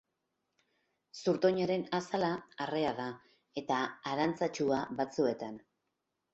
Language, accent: Basque, Mendebalekoa (Araba, Bizkaia, Gipuzkoako mendebaleko herri batzuk)